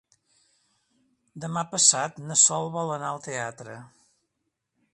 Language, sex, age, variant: Catalan, male, 60-69, Central